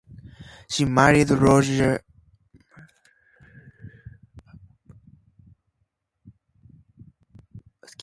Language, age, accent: English, 19-29, United States English